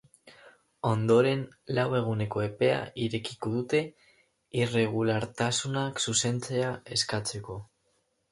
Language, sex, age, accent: Basque, male, under 19, Mendebalekoa (Araba, Bizkaia, Gipuzkoako mendebaleko herri batzuk)